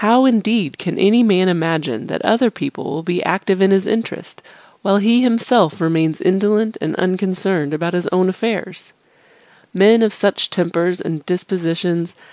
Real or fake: real